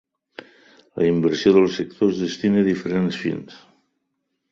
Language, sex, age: Catalan, male, 60-69